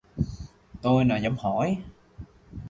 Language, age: Vietnamese, 19-29